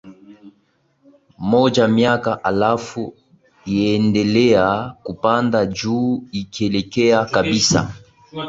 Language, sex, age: Swahili, male, 19-29